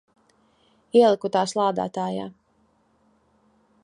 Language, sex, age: Latvian, female, 19-29